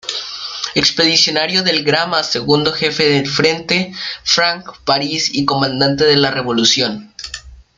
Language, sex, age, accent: Spanish, male, under 19, México